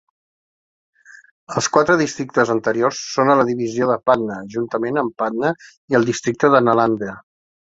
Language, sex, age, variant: Catalan, male, 40-49, Central